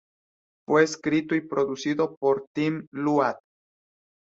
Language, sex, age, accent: Spanish, male, 19-29, México